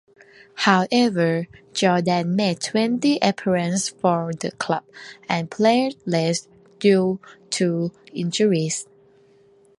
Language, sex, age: English, female, 19-29